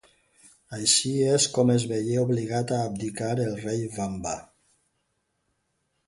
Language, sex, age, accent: Catalan, male, 50-59, valencià